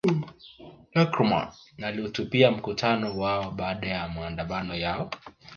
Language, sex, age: Swahili, male, 19-29